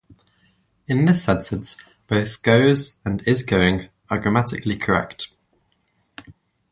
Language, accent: English, England English